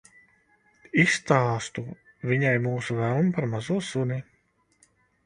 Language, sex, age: Latvian, male, 30-39